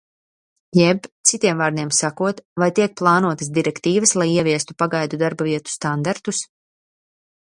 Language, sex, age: Latvian, female, 30-39